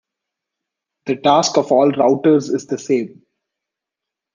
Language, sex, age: English, male, 19-29